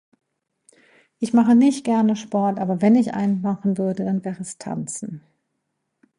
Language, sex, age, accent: German, female, 50-59, Deutschland Deutsch